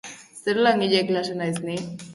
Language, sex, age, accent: Basque, female, under 19, Mendebalekoa (Araba, Bizkaia, Gipuzkoako mendebaleko herri batzuk)